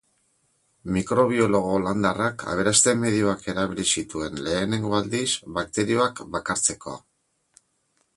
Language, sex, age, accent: Basque, male, 50-59, Mendebalekoa (Araba, Bizkaia, Gipuzkoako mendebaleko herri batzuk)